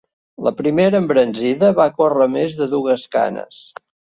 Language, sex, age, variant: Catalan, male, 60-69, Central